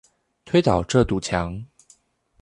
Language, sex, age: Chinese, male, 19-29